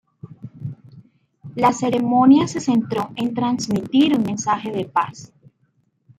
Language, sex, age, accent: Spanish, female, 30-39, Caribe: Cuba, Venezuela, Puerto Rico, República Dominicana, Panamá, Colombia caribeña, México caribeño, Costa del golfo de México